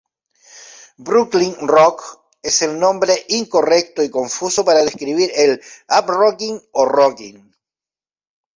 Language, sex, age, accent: Spanish, male, 50-59, Chileno: Chile, Cuyo